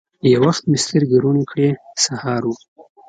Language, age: Pashto, 30-39